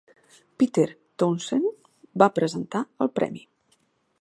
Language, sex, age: Catalan, female, 40-49